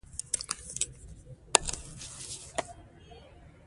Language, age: Pashto, 19-29